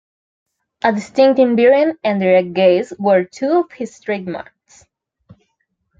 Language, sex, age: English, female, 19-29